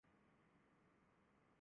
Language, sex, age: Urdu, male, 19-29